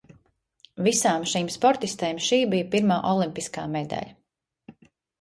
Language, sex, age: Latvian, female, 30-39